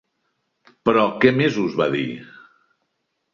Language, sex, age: Catalan, male, 60-69